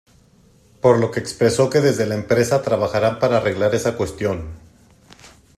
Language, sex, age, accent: Spanish, male, 40-49, México